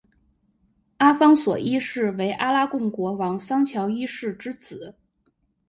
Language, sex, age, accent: Chinese, female, 30-39, 出生地：北京市